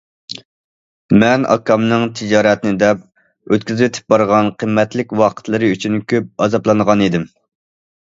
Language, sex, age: Uyghur, male, 30-39